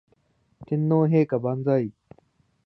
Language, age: Japanese, 19-29